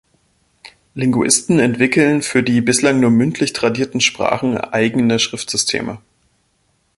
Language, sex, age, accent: German, male, 30-39, Deutschland Deutsch